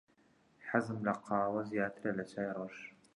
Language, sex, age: Central Kurdish, male, 19-29